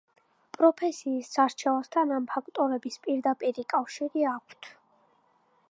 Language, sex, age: Georgian, female, 19-29